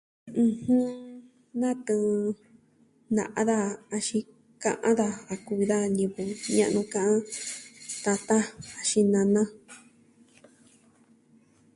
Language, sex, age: Southwestern Tlaxiaco Mixtec, female, 19-29